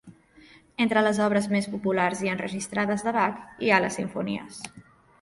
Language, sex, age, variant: Catalan, female, 19-29, Central